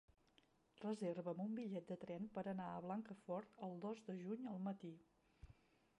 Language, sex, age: Catalan, female, 40-49